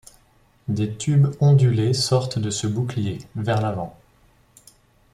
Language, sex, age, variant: French, male, 19-29, Français de métropole